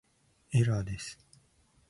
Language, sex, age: Japanese, male, 19-29